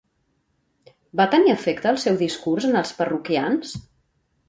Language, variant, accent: Catalan, Central, central